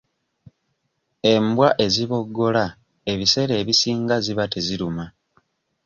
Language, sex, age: Ganda, male, 19-29